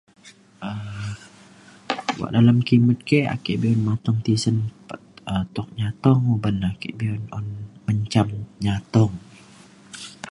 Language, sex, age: Mainstream Kenyah, male, 19-29